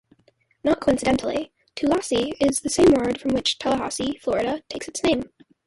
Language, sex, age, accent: English, female, under 19, United States English